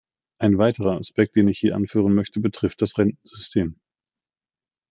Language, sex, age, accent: German, male, 40-49, Deutschland Deutsch